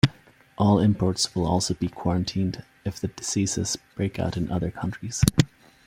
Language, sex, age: English, male, 30-39